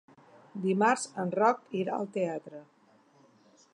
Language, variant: Catalan, Central